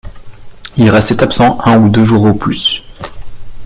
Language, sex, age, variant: French, male, 30-39, Français de métropole